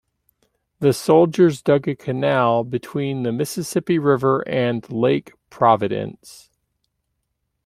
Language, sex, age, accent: English, male, 40-49, United States English